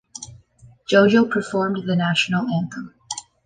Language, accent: English, Canadian English